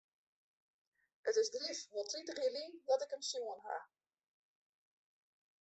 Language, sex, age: Western Frisian, female, 50-59